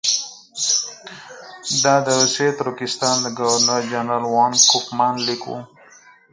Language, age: Pashto, 30-39